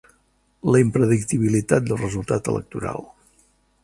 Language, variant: Catalan, Central